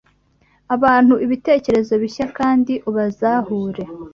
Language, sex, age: Kinyarwanda, female, 19-29